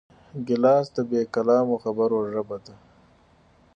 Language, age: Pashto, 19-29